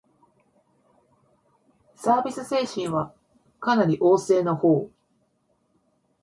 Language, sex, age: Japanese, female, 19-29